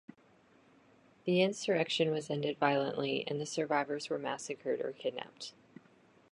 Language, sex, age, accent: English, female, 30-39, United States English